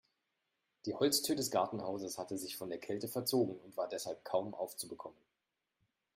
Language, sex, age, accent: German, male, 30-39, Deutschland Deutsch